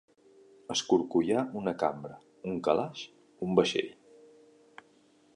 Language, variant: Catalan, Central